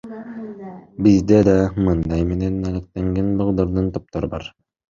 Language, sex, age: Kyrgyz, male, under 19